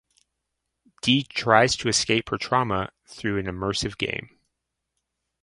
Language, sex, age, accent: English, male, 30-39, United States English